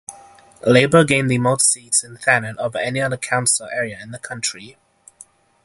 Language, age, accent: English, 19-29, United States English